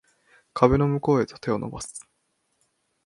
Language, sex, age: Japanese, male, 19-29